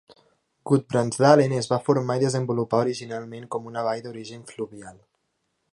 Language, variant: Catalan, Nord-Occidental